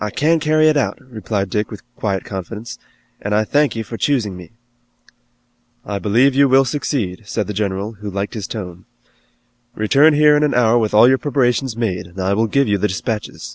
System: none